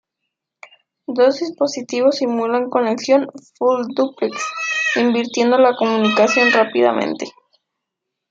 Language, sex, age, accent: Spanish, female, 19-29, México